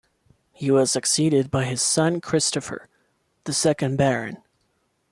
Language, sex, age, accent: English, male, 19-29, United States English